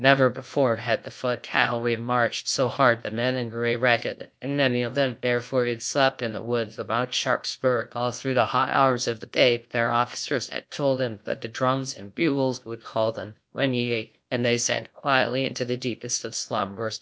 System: TTS, GlowTTS